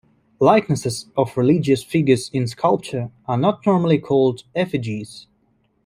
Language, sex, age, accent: English, male, 19-29, England English